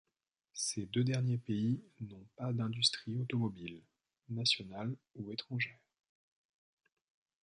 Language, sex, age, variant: French, male, 19-29, Français de métropole